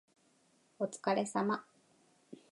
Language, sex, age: Japanese, female, 40-49